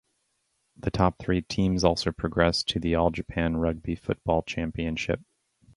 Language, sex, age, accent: English, male, 19-29, United States English